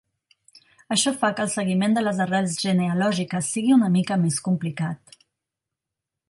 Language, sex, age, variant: Catalan, female, 40-49, Central